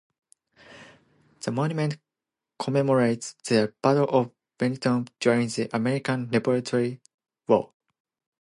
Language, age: English, 19-29